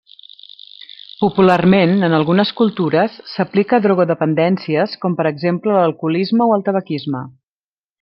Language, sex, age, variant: Catalan, female, 40-49, Central